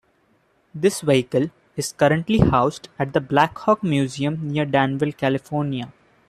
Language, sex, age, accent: English, male, 19-29, India and South Asia (India, Pakistan, Sri Lanka)